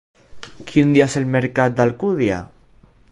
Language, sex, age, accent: Catalan, male, under 19, valencià